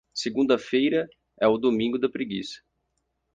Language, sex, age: Portuguese, male, 19-29